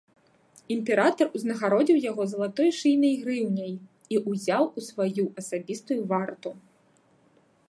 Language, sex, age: Belarusian, female, 30-39